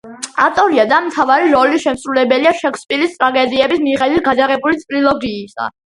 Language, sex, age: Georgian, female, under 19